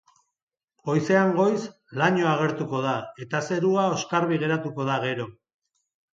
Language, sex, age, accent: Basque, male, 50-59, Mendebalekoa (Araba, Bizkaia, Gipuzkoako mendebaleko herri batzuk)